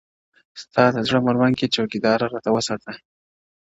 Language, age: Pashto, 19-29